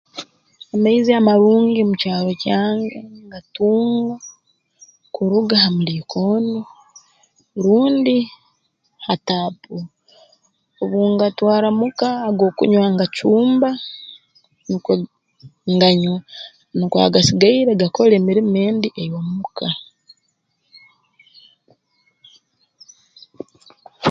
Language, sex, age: Tooro, female, 30-39